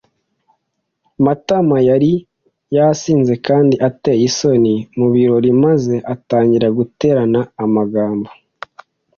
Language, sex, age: Kinyarwanda, male, 19-29